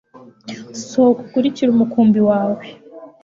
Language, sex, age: Kinyarwanda, female, 19-29